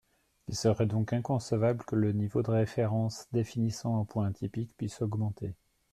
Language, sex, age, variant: French, male, 30-39, Français de métropole